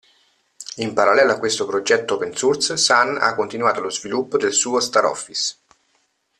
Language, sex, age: Italian, male, 40-49